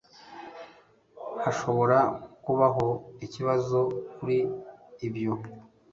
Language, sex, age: Kinyarwanda, male, 40-49